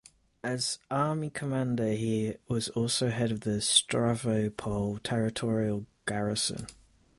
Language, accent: English, England English